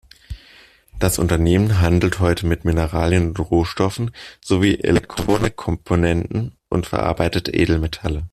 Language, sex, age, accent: German, male, 19-29, Deutschland Deutsch